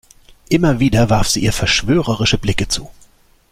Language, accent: German, Deutschland Deutsch